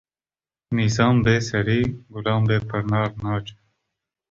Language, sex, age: Kurdish, male, 19-29